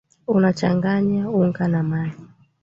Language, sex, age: Swahili, female, 19-29